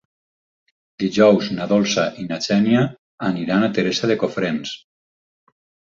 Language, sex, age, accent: Catalan, male, 50-59, valencià